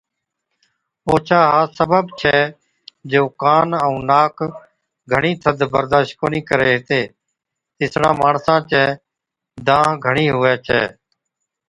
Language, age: Od, 40-49